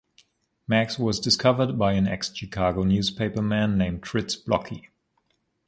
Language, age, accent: English, 19-29, United States English